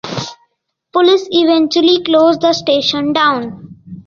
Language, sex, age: English, female, 19-29